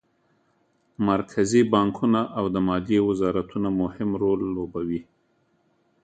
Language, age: Pashto, 50-59